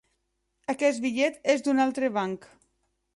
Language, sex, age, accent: Catalan, female, 40-49, valencià